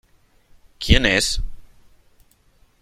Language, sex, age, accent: Spanish, male, 30-39, España: Norte peninsular (Asturias, Castilla y León, Cantabria, País Vasco, Navarra, Aragón, La Rioja, Guadalajara, Cuenca)